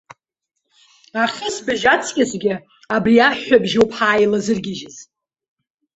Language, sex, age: Abkhazian, male, under 19